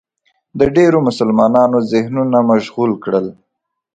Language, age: Pashto, 19-29